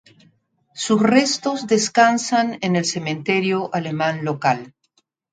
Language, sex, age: Spanish, female, 60-69